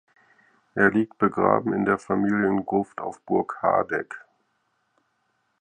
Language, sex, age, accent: German, male, 50-59, Deutschland Deutsch